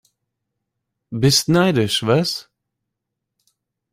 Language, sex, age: German, male, 19-29